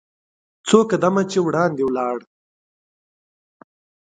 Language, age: Pashto, 19-29